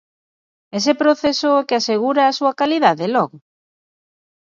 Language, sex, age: Galician, female, 40-49